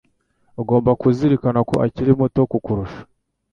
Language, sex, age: Kinyarwanda, male, 19-29